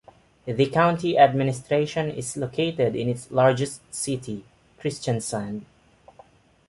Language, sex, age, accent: English, male, 19-29, Filipino